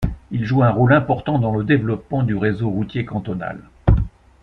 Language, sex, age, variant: French, male, 60-69, Français de métropole